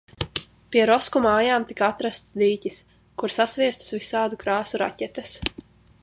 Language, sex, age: Latvian, female, 19-29